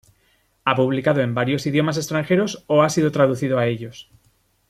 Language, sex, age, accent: Spanish, male, 19-29, España: Norte peninsular (Asturias, Castilla y León, Cantabria, País Vasco, Navarra, Aragón, La Rioja, Guadalajara, Cuenca)